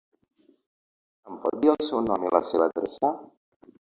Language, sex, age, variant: Catalan, male, 50-59, Central